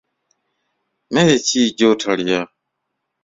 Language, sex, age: Ganda, male, 30-39